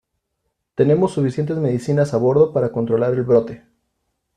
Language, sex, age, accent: Spanish, male, 30-39, México